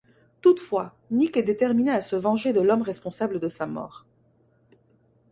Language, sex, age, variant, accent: French, female, 30-39, Français du nord de l'Afrique, Français du Maroc